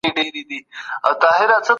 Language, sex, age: Pashto, female, 30-39